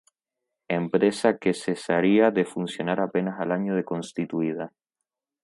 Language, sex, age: Spanish, male, 19-29